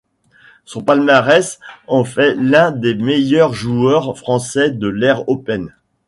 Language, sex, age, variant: French, male, 40-49, Français de métropole